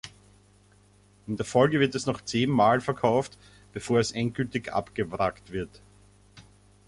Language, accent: German, Österreichisches Deutsch